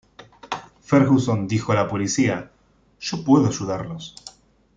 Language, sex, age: Spanish, male, 19-29